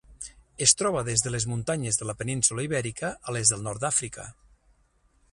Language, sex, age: Catalan, male, 40-49